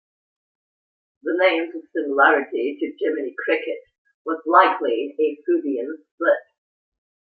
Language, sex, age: English, female, 50-59